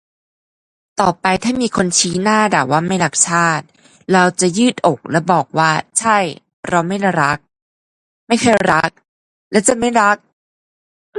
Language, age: Thai, 19-29